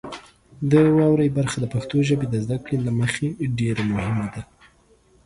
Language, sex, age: Pashto, male, 19-29